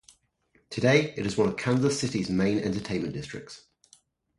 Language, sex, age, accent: English, male, 30-39, England English